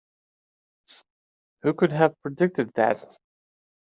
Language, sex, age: English, male, 19-29